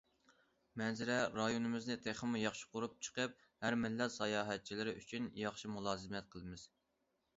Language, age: Uyghur, 19-29